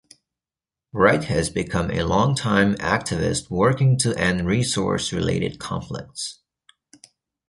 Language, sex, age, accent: English, male, 19-29, United States English